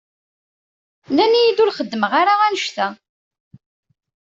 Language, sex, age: Kabyle, female, 19-29